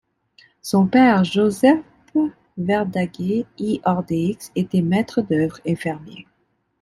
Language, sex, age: French, female, 30-39